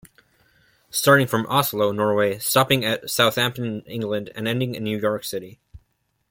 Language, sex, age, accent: English, male, under 19, United States English